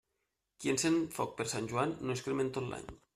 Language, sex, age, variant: Catalan, male, 30-39, Nord-Occidental